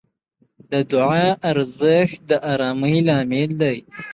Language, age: Pashto, 19-29